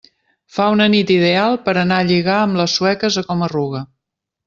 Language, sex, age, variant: Catalan, female, 50-59, Central